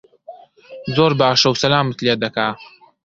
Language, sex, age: Central Kurdish, male, 19-29